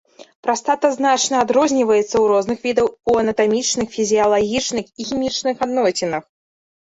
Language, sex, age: Belarusian, female, 19-29